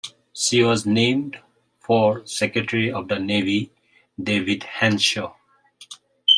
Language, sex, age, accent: English, male, 50-59, India and South Asia (India, Pakistan, Sri Lanka)